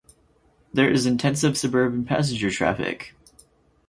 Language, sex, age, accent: English, male, 19-29, United States English